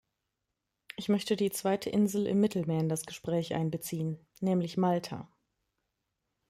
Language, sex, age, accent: German, female, 30-39, Deutschland Deutsch